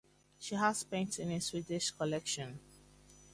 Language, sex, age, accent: English, female, 30-39, England English